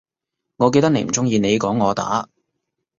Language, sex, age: Cantonese, male, 19-29